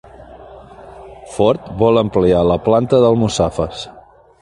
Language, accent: Catalan, Empordanès